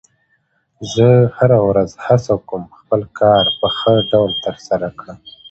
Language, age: Pashto, 19-29